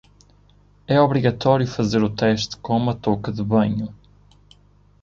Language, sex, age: Portuguese, male, 19-29